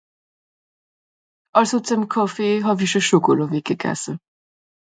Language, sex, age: Swiss German, female, 30-39